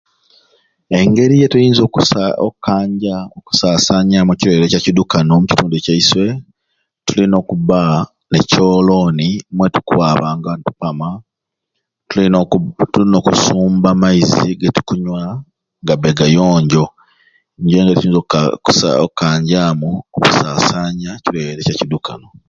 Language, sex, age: Ruuli, male, 30-39